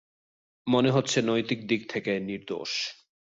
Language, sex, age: Bengali, male, 30-39